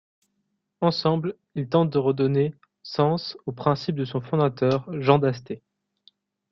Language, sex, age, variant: French, male, 19-29, Français de métropole